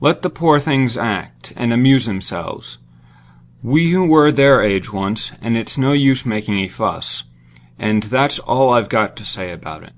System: none